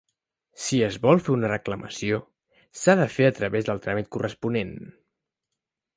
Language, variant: Catalan, Central